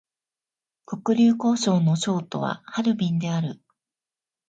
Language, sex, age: Japanese, female, 40-49